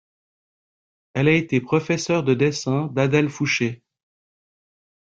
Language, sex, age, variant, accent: French, male, 40-49, Français d'Europe, Français de Suisse